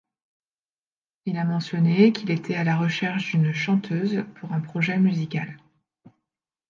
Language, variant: French, Français de métropole